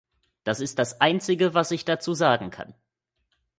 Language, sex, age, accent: German, male, 19-29, Deutschland Deutsch